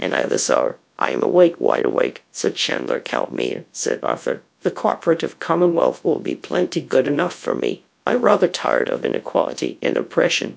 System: TTS, GradTTS